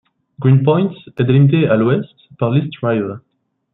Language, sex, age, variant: French, male, 19-29, Français de métropole